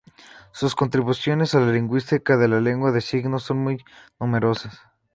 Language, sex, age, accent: Spanish, male, 19-29, México